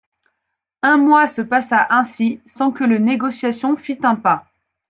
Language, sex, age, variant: French, female, 30-39, Français de métropole